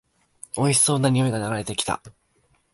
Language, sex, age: Japanese, male, 19-29